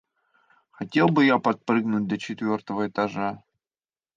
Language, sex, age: Russian, male, 30-39